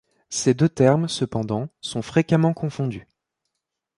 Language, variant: French, Français de métropole